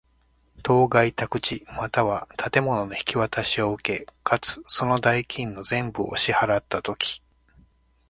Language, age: Japanese, 50-59